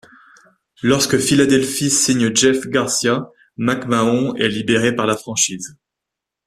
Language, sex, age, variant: French, male, 19-29, Français de métropole